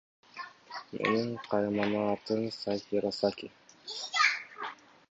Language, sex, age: Kyrgyz, male, under 19